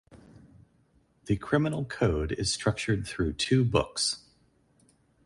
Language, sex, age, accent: English, male, 40-49, United States English